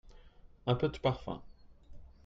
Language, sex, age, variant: French, male, 30-39, Français de métropole